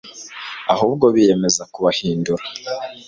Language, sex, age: Kinyarwanda, male, 19-29